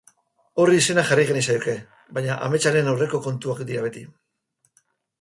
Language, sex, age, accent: Basque, male, 50-59, Mendebalekoa (Araba, Bizkaia, Gipuzkoako mendebaleko herri batzuk)